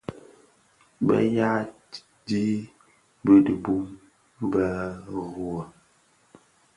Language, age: Bafia, 19-29